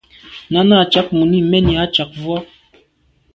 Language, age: Medumba, 30-39